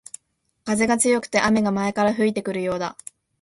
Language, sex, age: Japanese, female, 19-29